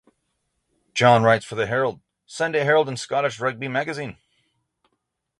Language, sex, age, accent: English, male, 40-49, United States English; West Coast